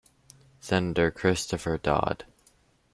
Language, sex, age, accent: English, male, under 19, United States English